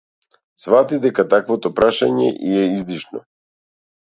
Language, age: Macedonian, 40-49